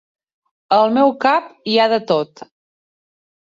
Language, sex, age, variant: Catalan, female, 40-49, Central